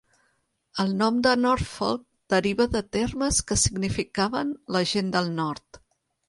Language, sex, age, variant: Catalan, female, 40-49, Central